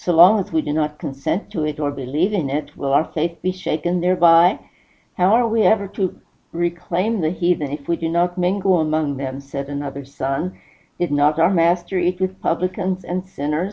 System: none